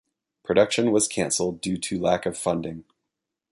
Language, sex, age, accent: English, male, 30-39, United States English